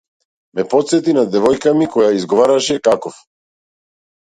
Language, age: Macedonian, 40-49